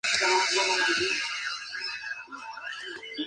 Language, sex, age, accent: Spanish, male, 19-29, México